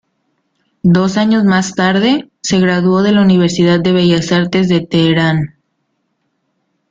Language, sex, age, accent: Spanish, female, 19-29, México